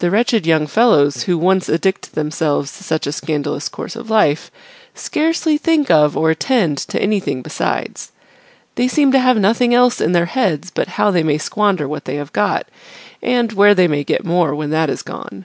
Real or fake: real